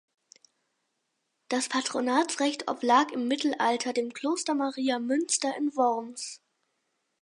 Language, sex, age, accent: German, male, under 19, Deutschland Deutsch